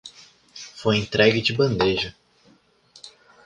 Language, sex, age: Portuguese, male, 19-29